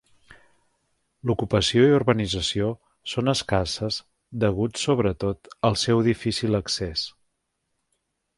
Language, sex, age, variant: Catalan, male, 50-59, Central